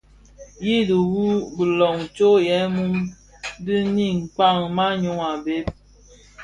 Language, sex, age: Bafia, female, 30-39